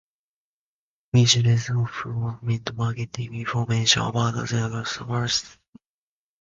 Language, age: English, 19-29